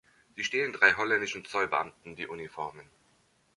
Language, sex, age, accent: German, male, 40-49, Deutschland Deutsch